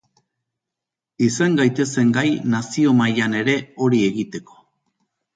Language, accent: Basque, Mendebalekoa (Araba, Bizkaia, Gipuzkoako mendebaleko herri batzuk)